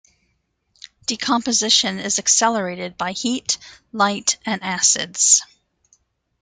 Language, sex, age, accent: English, female, 50-59, United States English